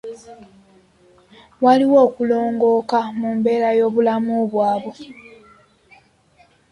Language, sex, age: Ganda, female, 19-29